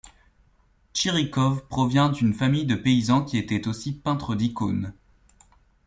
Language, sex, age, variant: French, male, 19-29, Français de métropole